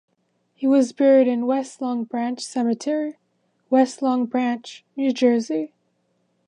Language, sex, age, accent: English, female, under 19, United States English